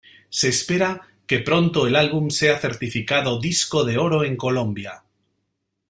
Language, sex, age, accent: Spanish, male, 40-49, España: Norte peninsular (Asturias, Castilla y León, Cantabria, País Vasco, Navarra, Aragón, La Rioja, Guadalajara, Cuenca)